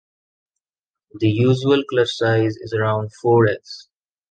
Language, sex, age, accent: English, male, 19-29, India and South Asia (India, Pakistan, Sri Lanka)